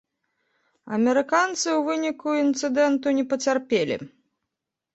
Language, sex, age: Belarusian, female, 30-39